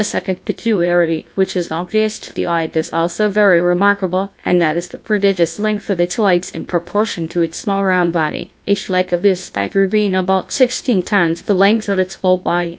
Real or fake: fake